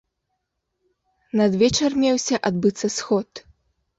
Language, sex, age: Belarusian, female, 19-29